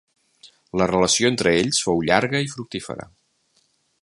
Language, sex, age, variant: Catalan, male, 60-69, Central